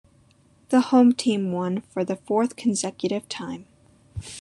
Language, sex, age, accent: English, female, under 19, United States English